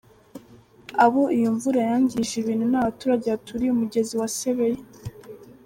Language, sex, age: Kinyarwanda, female, under 19